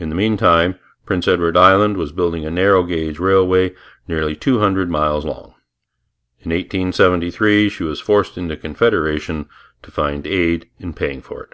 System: none